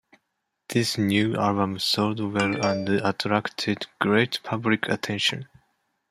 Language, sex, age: English, male, 19-29